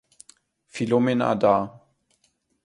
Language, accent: German, Deutschland Deutsch